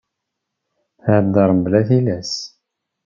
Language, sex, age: Kabyle, male, 30-39